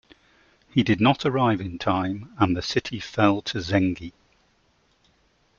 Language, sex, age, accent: English, male, 40-49, England English